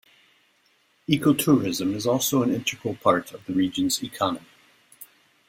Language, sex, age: English, male, 40-49